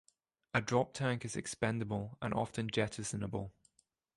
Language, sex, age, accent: English, male, 19-29, Scottish English